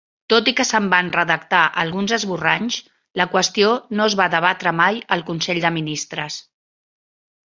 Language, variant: Catalan, Central